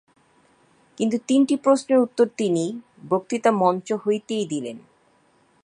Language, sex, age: Bengali, female, 30-39